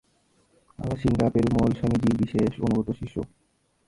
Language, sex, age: Bengali, male, 19-29